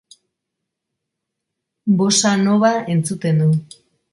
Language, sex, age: Basque, female, 40-49